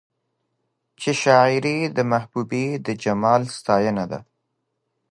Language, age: Pashto, 30-39